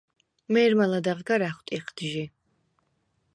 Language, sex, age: Svan, female, 19-29